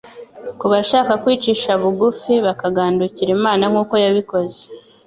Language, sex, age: Kinyarwanda, female, 30-39